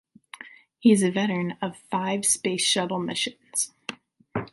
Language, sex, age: English, female, 19-29